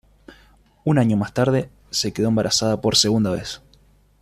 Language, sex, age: Spanish, male, 19-29